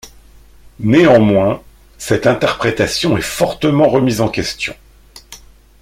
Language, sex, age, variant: French, male, 50-59, Français de métropole